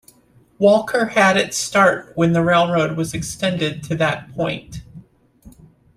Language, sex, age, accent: English, female, 30-39, United States English